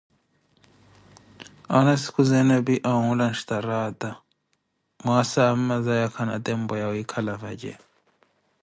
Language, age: Koti, 30-39